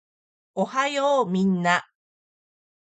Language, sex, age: Japanese, female, 40-49